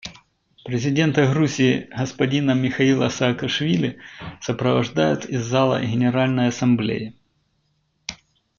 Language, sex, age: Russian, male, 40-49